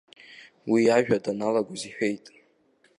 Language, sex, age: Abkhazian, male, under 19